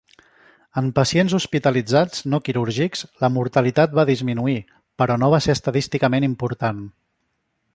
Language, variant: Catalan, Central